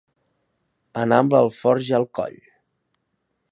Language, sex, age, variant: Catalan, male, 19-29, Nord-Occidental